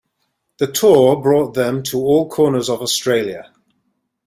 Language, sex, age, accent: English, male, 40-49, England English